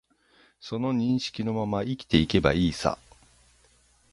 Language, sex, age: Japanese, male, 40-49